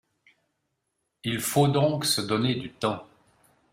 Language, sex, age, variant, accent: French, male, 50-59, Français d'Europe, Français de Suisse